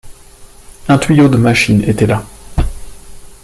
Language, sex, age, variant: French, male, 30-39, Français de métropole